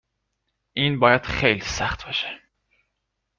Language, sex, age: Persian, male, 19-29